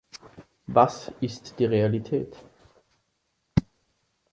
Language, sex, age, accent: German, male, 19-29, Österreichisches Deutsch